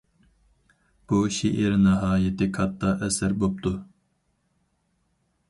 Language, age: Uyghur, 19-29